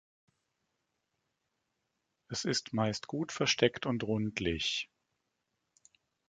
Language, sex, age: German, male, 50-59